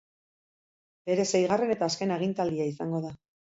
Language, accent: Basque, Mendebalekoa (Araba, Bizkaia, Gipuzkoako mendebaleko herri batzuk)